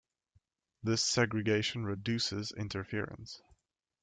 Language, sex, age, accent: English, male, 19-29, United States English